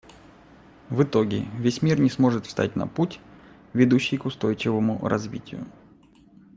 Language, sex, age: Russian, male, 40-49